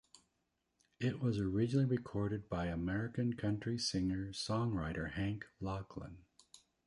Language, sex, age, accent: English, male, 60-69, United States English